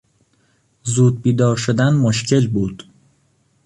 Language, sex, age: Persian, male, 19-29